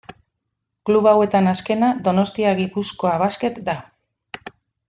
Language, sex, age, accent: Basque, female, 40-49, Mendebalekoa (Araba, Bizkaia, Gipuzkoako mendebaleko herri batzuk)